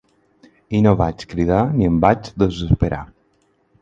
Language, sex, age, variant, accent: Catalan, male, 30-39, Balear, balear; aprenent (recent, des del castellà)